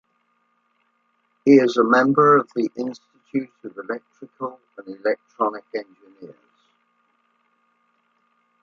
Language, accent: English, England English